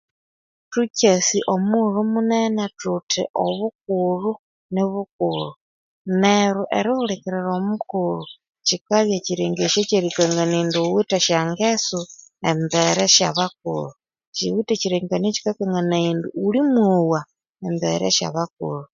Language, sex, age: Konzo, female, 40-49